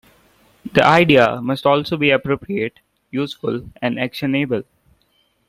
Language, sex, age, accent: English, male, 19-29, India and South Asia (India, Pakistan, Sri Lanka)